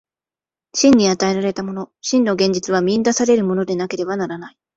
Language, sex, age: Japanese, female, 19-29